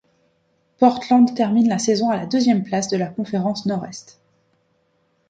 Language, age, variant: French, 19-29, Français de métropole